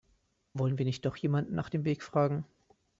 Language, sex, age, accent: German, male, 19-29, Deutschland Deutsch